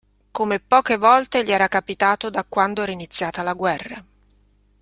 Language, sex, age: Italian, female, 50-59